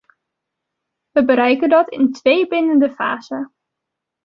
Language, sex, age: Dutch, female, 19-29